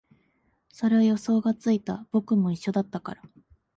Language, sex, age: Japanese, female, 19-29